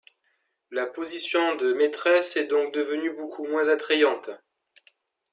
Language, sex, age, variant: French, male, 30-39, Français de métropole